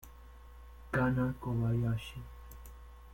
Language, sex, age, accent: Spanish, male, 19-29, Andino-Pacífico: Colombia, Perú, Ecuador, oeste de Bolivia y Venezuela andina